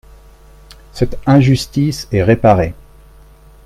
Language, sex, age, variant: French, male, 60-69, Français de métropole